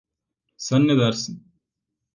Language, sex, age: Turkish, male, 19-29